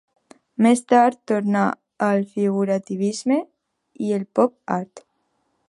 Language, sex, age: Catalan, female, under 19